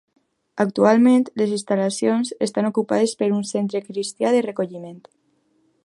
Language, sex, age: Catalan, female, under 19